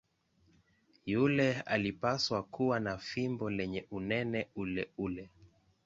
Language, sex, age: Swahili, male, 19-29